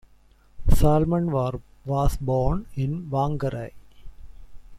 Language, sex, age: English, male, 40-49